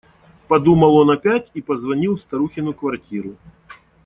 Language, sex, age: Russian, male, 40-49